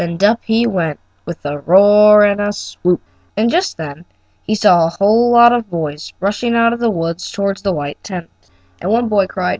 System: none